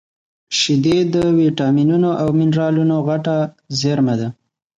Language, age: Pashto, 19-29